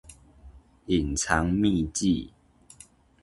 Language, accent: Chinese, 出生地：高雄市